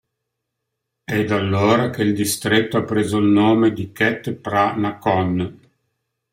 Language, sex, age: Italian, male, 60-69